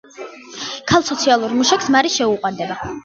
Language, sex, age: Georgian, female, under 19